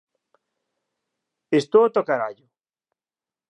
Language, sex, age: Galician, male, 30-39